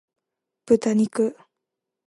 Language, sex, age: Japanese, female, 19-29